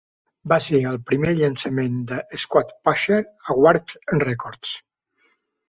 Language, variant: Catalan, Central